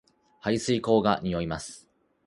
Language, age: Japanese, 30-39